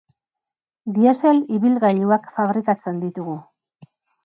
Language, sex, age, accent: Basque, female, 40-49, Erdialdekoa edo Nafarra (Gipuzkoa, Nafarroa)